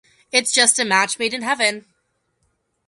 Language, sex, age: English, female, under 19